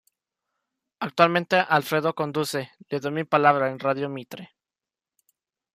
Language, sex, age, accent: Spanish, male, under 19, México